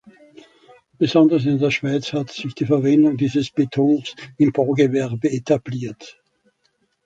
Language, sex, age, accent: German, male, 80-89, Österreichisches Deutsch